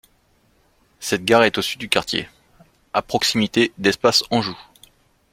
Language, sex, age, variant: French, male, 30-39, Français de métropole